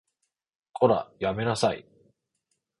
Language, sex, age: Japanese, male, 40-49